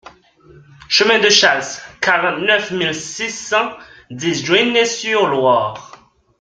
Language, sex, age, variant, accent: French, male, 19-29, Français d'Amérique du Nord, Français du Canada